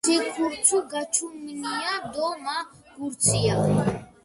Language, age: Georgian, 30-39